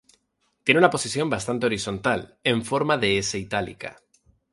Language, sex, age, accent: Spanish, male, 19-29, España: Islas Canarias